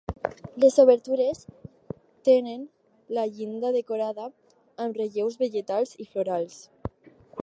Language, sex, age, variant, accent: Catalan, female, under 19, Alacantí, valencià